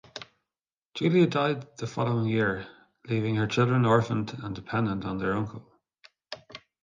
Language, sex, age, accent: English, male, 40-49, Irish English